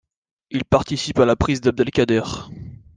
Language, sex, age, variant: French, male, 19-29, Français de métropole